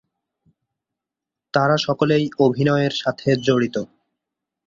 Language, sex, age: Bengali, male, 19-29